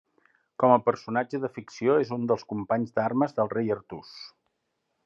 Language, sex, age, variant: Catalan, male, 50-59, Central